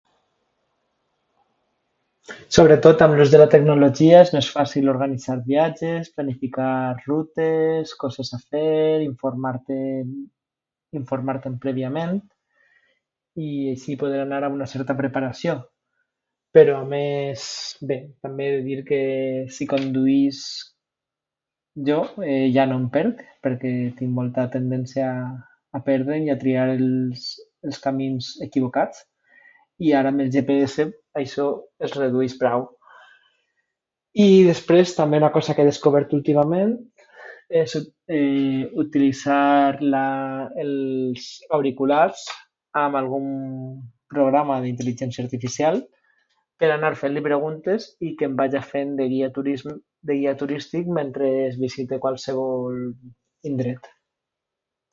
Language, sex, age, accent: Catalan, male, 40-49, valencià